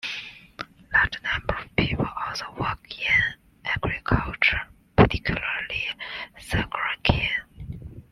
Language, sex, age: English, female, 30-39